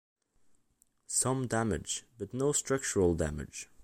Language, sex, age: English, male, under 19